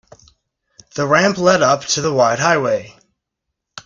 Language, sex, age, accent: English, male, 19-29, United States English